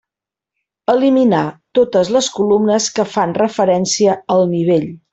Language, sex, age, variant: Catalan, female, 50-59, Central